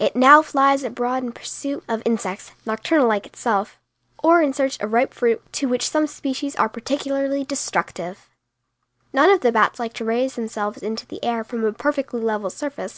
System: none